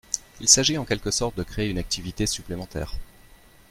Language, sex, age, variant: French, male, 30-39, Français de métropole